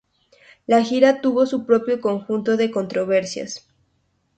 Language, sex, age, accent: Spanish, female, 19-29, México